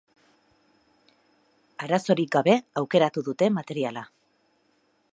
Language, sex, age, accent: Basque, female, 40-49, Erdialdekoa edo Nafarra (Gipuzkoa, Nafarroa)